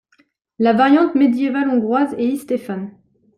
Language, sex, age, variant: French, female, 30-39, Français de métropole